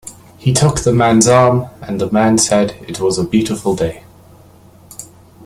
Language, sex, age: English, male, 19-29